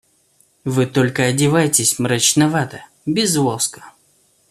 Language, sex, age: Russian, male, 19-29